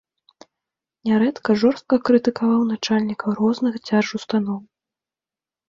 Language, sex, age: Belarusian, female, 19-29